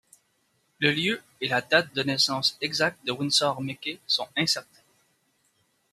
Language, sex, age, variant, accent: French, male, 30-39, Français d'Amérique du Nord, Français du Canada